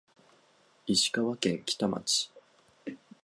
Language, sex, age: Japanese, male, 19-29